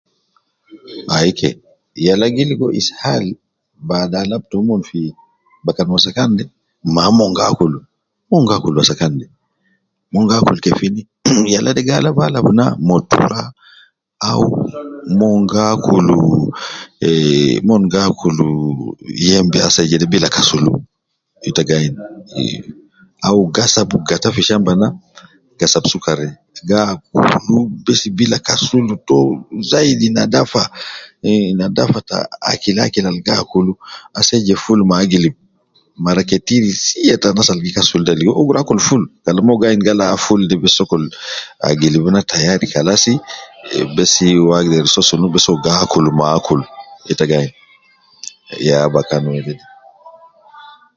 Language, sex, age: Nubi, male, 50-59